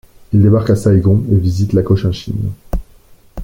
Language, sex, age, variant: French, male, 30-39, Français de métropole